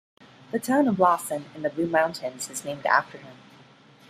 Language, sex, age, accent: English, female, 30-39, United States English